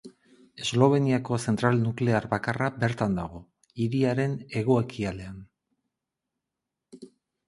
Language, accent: Basque, Erdialdekoa edo Nafarra (Gipuzkoa, Nafarroa)